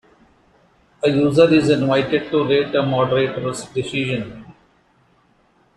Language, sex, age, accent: English, male, 40-49, India and South Asia (India, Pakistan, Sri Lanka)